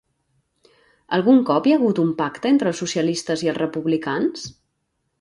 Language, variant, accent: Catalan, Central, central